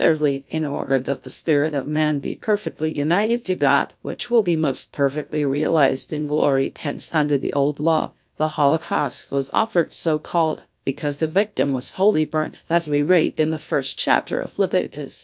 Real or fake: fake